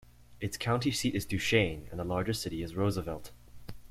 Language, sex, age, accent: English, male, under 19, Canadian English